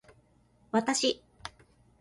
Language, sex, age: Japanese, female, 19-29